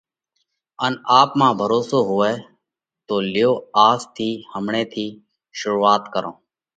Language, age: Parkari Koli, 30-39